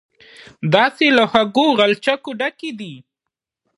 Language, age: Pashto, 19-29